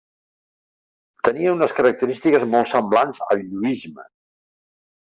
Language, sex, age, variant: Catalan, male, 70-79, Central